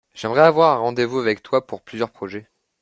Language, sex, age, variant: French, male, 19-29, Français de métropole